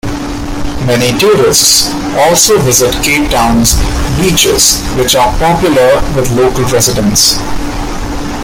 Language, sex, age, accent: English, male, 19-29, India and South Asia (India, Pakistan, Sri Lanka)